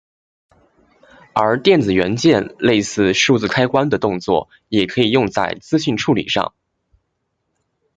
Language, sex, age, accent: Chinese, male, 19-29, 出生地：山东省